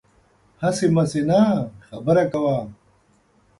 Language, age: Pashto, 50-59